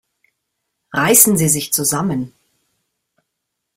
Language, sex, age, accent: German, female, 50-59, Deutschland Deutsch